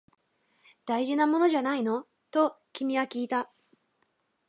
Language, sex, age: Japanese, female, 19-29